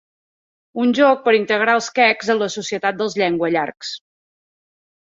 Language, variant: Catalan, Central